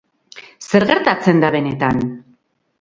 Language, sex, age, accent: Basque, female, 40-49, Erdialdekoa edo Nafarra (Gipuzkoa, Nafarroa)